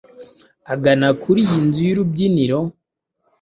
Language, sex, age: Kinyarwanda, male, 19-29